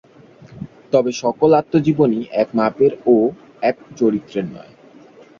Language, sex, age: Bengali, male, 19-29